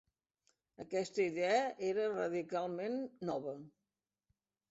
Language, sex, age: Catalan, female, 70-79